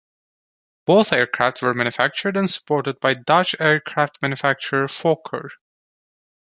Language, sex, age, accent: English, male, 19-29, United States English